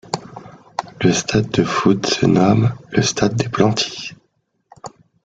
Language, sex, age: French, male, 30-39